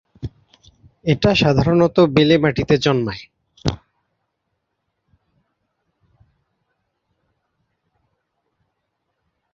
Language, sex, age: Bengali, male, 30-39